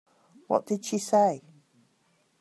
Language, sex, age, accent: English, female, 50-59, England English